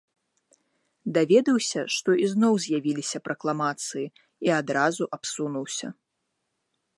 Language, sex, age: Belarusian, female, 19-29